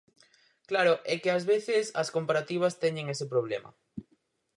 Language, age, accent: Galician, 19-29, Central (gheada)